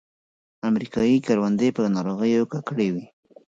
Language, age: Pashto, 30-39